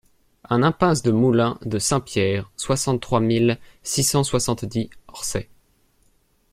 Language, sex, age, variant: French, male, 19-29, Français de métropole